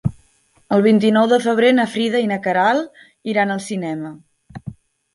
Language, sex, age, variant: Catalan, female, 19-29, Central